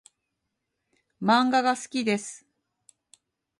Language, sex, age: Japanese, female, 50-59